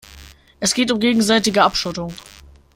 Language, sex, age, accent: German, male, under 19, Deutschland Deutsch